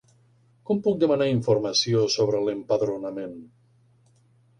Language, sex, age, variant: Catalan, male, 50-59, Nord-Occidental